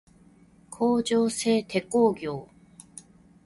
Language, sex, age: Japanese, female, 30-39